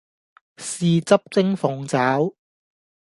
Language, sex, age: Cantonese, male, 19-29